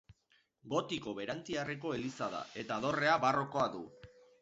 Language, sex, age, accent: Basque, male, 30-39, Mendebalekoa (Araba, Bizkaia, Gipuzkoako mendebaleko herri batzuk)